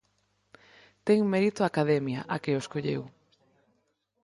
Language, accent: Galician, Normativo (estándar)